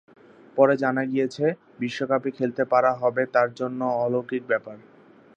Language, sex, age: Bengali, male, 19-29